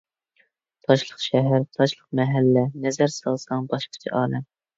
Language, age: Uyghur, 19-29